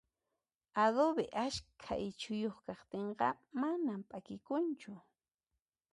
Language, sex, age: Puno Quechua, female, 30-39